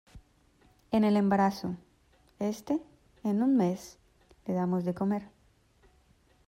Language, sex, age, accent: Spanish, female, 30-39, Andino-Pacífico: Colombia, Perú, Ecuador, oeste de Bolivia y Venezuela andina